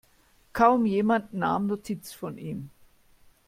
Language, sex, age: German, female, 50-59